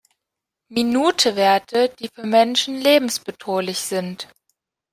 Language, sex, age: German, female, under 19